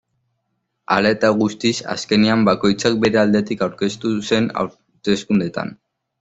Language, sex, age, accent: Basque, male, under 19, Erdialdekoa edo Nafarra (Gipuzkoa, Nafarroa)